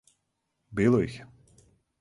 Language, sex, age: Serbian, male, 30-39